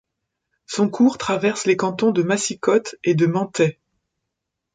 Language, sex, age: French, female, 50-59